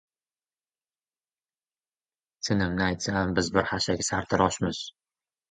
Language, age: Uzbek, 19-29